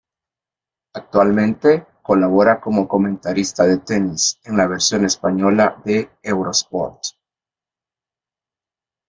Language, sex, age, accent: Spanish, male, 40-49, América central